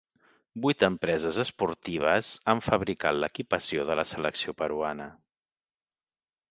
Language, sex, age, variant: Catalan, male, 40-49, Central